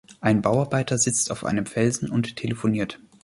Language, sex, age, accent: German, male, 19-29, Deutschland Deutsch